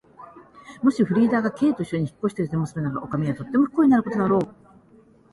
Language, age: Japanese, 60-69